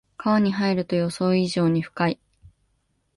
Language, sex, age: Japanese, female, 19-29